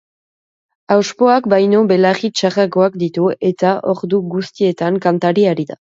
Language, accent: Basque, Nafar-lapurtarra edo Zuberotarra (Lapurdi, Nafarroa Beherea, Zuberoa)